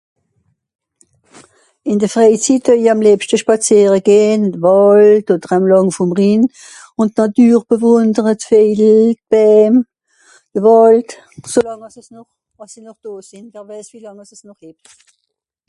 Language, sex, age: Swiss German, female, 60-69